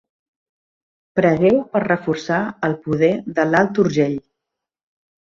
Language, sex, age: Catalan, female, 40-49